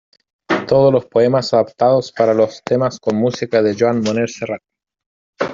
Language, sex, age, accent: Spanish, male, 30-39, Chileno: Chile, Cuyo